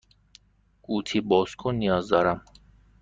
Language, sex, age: Persian, male, 19-29